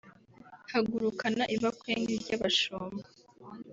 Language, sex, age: Kinyarwanda, female, 19-29